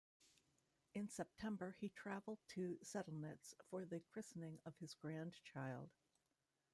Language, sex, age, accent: English, female, 60-69, United States English